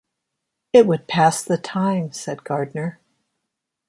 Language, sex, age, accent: English, female, 60-69, United States English